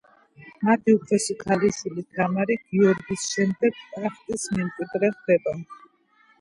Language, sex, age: Georgian, female, under 19